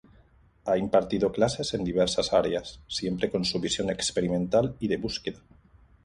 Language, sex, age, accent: Spanish, male, 40-49, España: Sur peninsular (Andalucia, Extremadura, Murcia)